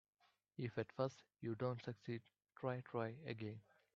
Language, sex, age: English, male, 19-29